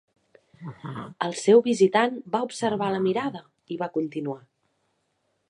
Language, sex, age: Catalan, female, 30-39